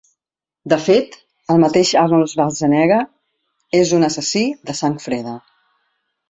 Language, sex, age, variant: Catalan, female, 40-49, Central